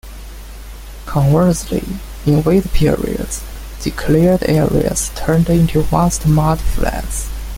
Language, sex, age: English, male, 19-29